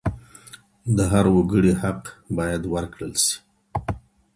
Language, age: Pashto, 40-49